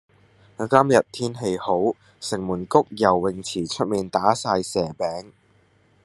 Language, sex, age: Cantonese, male, under 19